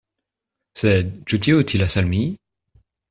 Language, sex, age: Esperanto, male, 19-29